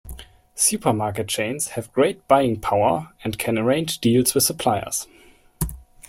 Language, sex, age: English, male, 19-29